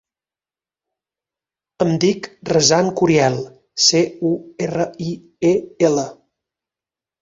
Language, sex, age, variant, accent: Catalan, male, 30-39, Balear, mallorquí